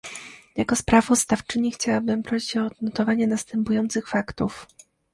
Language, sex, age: Polish, female, 19-29